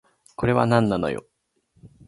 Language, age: Japanese, 19-29